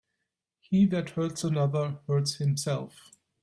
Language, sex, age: English, male, 40-49